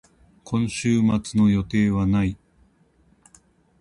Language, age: Japanese, 50-59